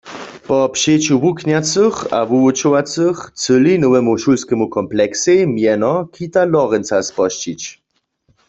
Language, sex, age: Upper Sorbian, male, 40-49